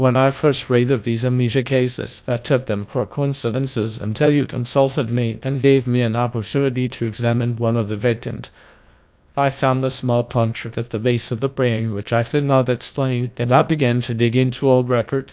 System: TTS, GlowTTS